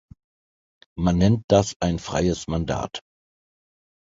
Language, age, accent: German, 50-59, Deutschland Deutsch